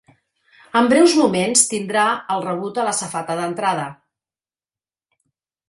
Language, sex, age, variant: Catalan, female, 50-59, Central